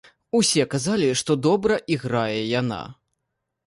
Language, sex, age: Belarusian, male, 30-39